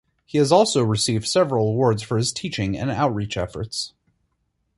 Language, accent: English, United States English